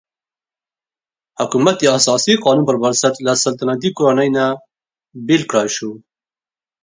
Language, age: Pashto, 19-29